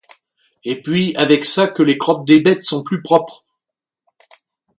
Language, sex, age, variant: French, male, 50-59, Français de métropole